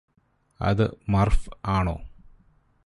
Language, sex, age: Malayalam, male, 40-49